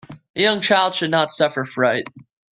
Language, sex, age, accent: English, male, 19-29, United States English